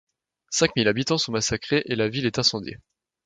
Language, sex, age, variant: French, male, 19-29, Français de métropole